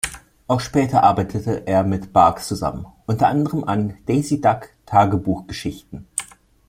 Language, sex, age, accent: German, male, 19-29, Deutschland Deutsch